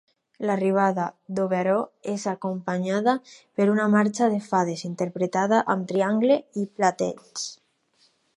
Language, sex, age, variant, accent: Catalan, female, under 19, Alacantí, valencià